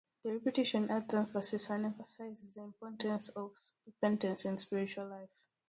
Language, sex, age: English, female, 19-29